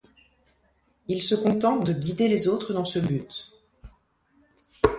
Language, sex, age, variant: French, female, 19-29, Français de métropole